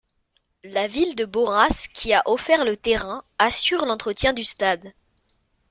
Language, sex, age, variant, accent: French, male, 19-29, Français d'Europe, Français de Belgique